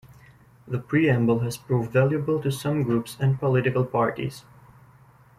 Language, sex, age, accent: English, male, 19-29, United States English